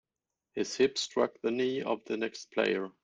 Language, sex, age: English, male, 40-49